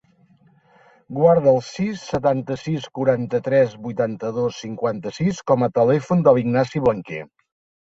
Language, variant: Catalan, Central